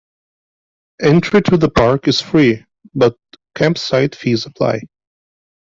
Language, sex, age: English, male, 30-39